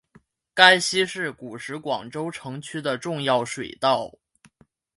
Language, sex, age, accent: Chinese, male, 19-29, 出生地：黑龙江省